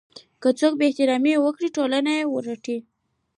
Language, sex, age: Pashto, female, 30-39